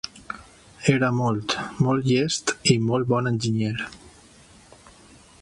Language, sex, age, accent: Catalan, male, 40-49, valencià